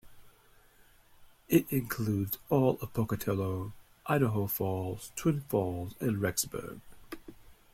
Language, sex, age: English, male, 50-59